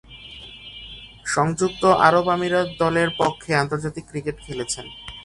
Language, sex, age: Bengali, male, 19-29